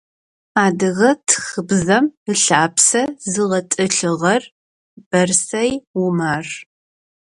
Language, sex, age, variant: Adyghe, female, 19-29, Адыгабзэ (Кирил, пстэумэ зэдыряе)